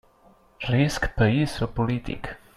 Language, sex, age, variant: Catalan, male, 19-29, Central